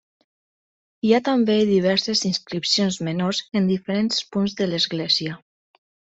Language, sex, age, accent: Catalan, female, 19-29, valencià